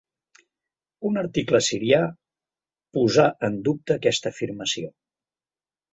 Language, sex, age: Catalan, male, 70-79